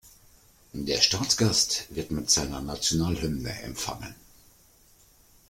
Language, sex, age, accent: German, male, 50-59, Deutschland Deutsch